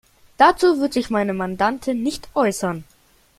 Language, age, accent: German, 19-29, Deutschland Deutsch